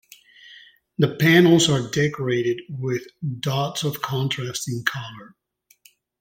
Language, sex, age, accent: English, male, 50-59, United States English